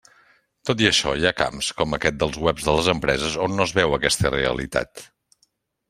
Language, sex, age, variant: Catalan, male, 60-69, Central